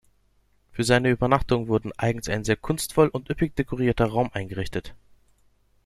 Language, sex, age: German, male, 30-39